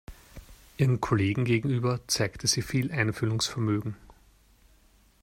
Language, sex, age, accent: German, male, 30-39, Österreichisches Deutsch